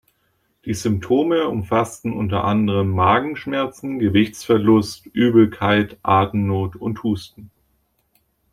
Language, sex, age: German, male, 30-39